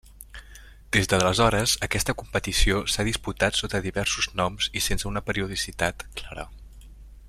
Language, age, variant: Catalan, 19-29, Central